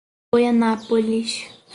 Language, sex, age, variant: Portuguese, female, 19-29, Portuguese (Brasil)